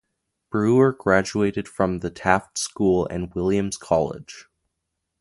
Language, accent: English, United States English